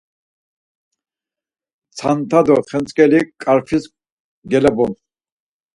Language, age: Laz, 60-69